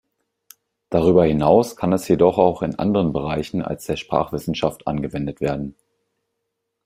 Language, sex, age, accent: German, male, 30-39, Deutschland Deutsch